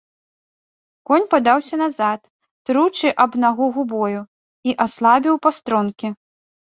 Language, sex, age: Belarusian, female, 30-39